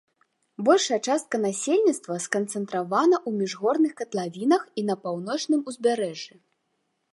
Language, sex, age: Belarusian, female, 30-39